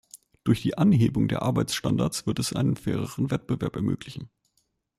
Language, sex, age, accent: German, male, 19-29, Deutschland Deutsch